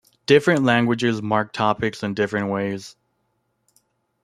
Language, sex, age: English, male, under 19